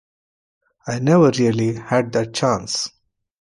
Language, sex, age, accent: English, male, 40-49, India and South Asia (India, Pakistan, Sri Lanka)